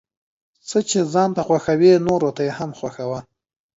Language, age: Pashto, 19-29